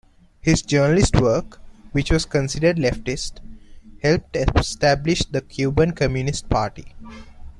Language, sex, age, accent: English, male, 19-29, England English